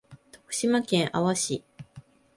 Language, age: Japanese, 19-29